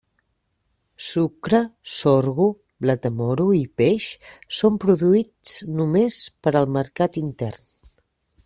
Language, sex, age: Catalan, female, 40-49